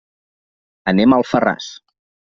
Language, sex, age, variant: Catalan, male, 30-39, Central